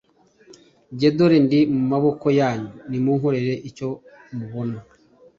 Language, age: Kinyarwanda, 30-39